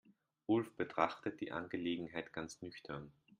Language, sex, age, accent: German, male, 30-39, Österreichisches Deutsch